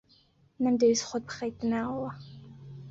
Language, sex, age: Central Kurdish, female, 19-29